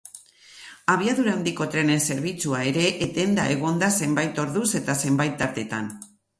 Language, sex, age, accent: Basque, female, 60-69, Mendebalekoa (Araba, Bizkaia, Gipuzkoako mendebaleko herri batzuk)